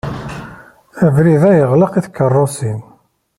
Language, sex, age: Kabyle, male, 30-39